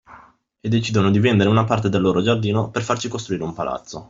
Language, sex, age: Italian, male, 19-29